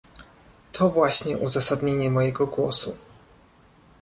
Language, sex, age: Polish, male, 19-29